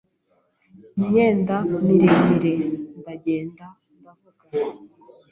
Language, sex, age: Kinyarwanda, female, 19-29